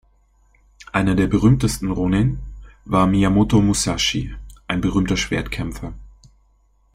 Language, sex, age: German, male, 19-29